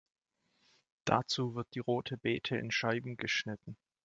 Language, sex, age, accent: German, male, 19-29, Deutschland Deutsch